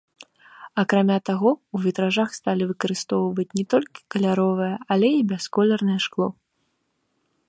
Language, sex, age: Belarusian, female, 19-29